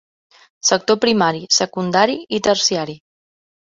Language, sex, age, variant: Catalan, female, 30-39, Central